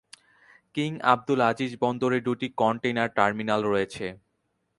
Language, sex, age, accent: Bengali, male, 19-29, fluent